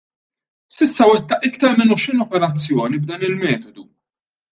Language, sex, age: Maltese, male, 30-39